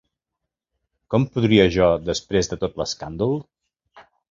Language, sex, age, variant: Catalan, male, 50-59, Central